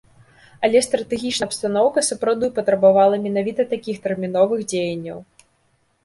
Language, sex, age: Belarusian, female, 19-29